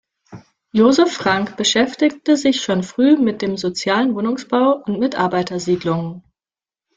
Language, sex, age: German, female, 19-29